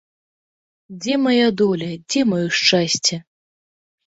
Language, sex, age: Belarusian, female, 30-39